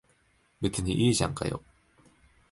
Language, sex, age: Japanese, male, under 19